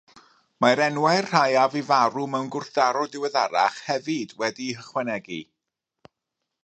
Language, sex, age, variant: Welsh, male, 40-49, Mid Wales